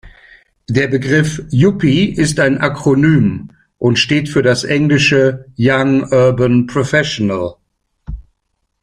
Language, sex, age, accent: German, male, 60-69, Deutschland Deutsch